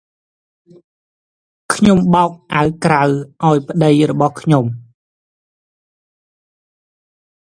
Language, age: Khmer, 19-29